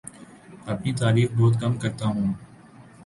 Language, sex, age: Urdu, male, 19-29